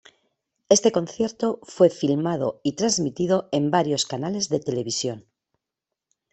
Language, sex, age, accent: Spanish, female, 50-59, España: Norte peninsular (Asturias, Castilla y León, Cantabria, País Vasco, Navarra, Aragón, La Rioja, Guadalajara, Cuenca)